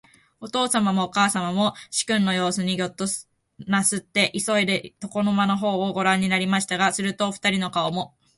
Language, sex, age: Japanese, female, 19-29